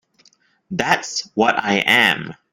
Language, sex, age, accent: English, male, 19-29, Malaysian English